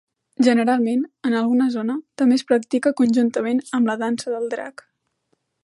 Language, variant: Catalan, Central